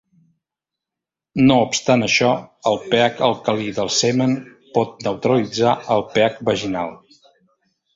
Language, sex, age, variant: Catalan, male, 50-59, Central